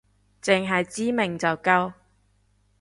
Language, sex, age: Cantonese, female, 19-29